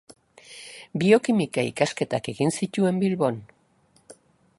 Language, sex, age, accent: Basque, female, 60-69, Erdialdekoa edo Nafarra (Gipuzkoa, Nafarroa)